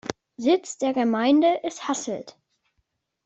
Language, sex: German, male